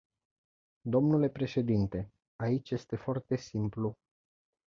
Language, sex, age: Romanian, male, 19-29